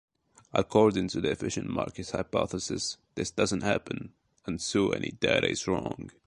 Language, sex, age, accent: English, male, under 19, United States English